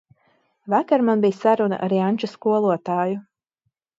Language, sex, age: Latvian, female, 30-39